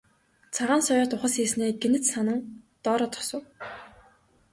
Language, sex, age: Mongolian, female, 19-29